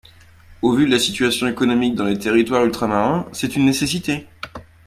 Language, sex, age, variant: French, male, 30-39, Français de métropole